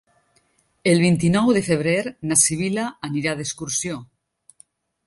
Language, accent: Catalan, valencià